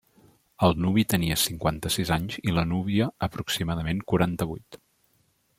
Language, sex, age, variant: Catalan, male, 40-49, Central